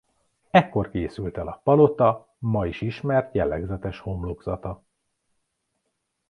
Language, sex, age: Hungarian, male, 40-49